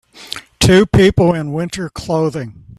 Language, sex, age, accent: English, male, 70-79, United States English